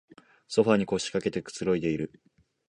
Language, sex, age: Japanese, male, 19-29